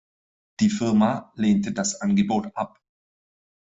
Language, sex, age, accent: German, male, 50-59, Deutschland Deutsch